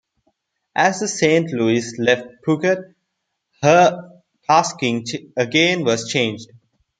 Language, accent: English, India and South Asia (India, Pakistan, Sri Lanka)